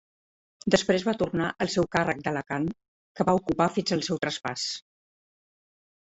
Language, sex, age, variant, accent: Catalan, female, 70-79, Central, central